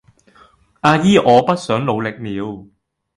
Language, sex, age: Cantonese, male, 30-39